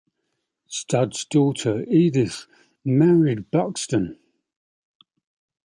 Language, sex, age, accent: English, male, 40-49, England English